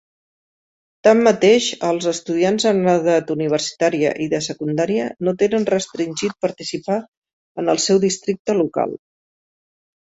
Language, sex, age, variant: Catalan, female, 50-59, Central